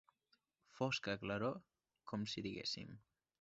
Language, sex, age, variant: Catalan, male, 19-29, Nord-Occidental